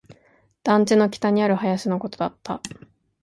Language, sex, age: Japanese, female, 19-29